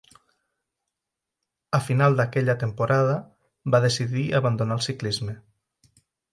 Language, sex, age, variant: Catalan, male, 40-49, Nord-Occidental